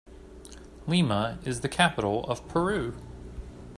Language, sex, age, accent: English, male, 30-39, United States English